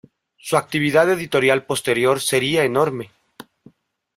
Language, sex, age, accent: Spanish, male, 30-39, México